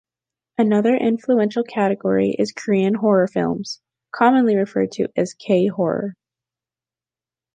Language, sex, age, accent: English, female, under 19, United States English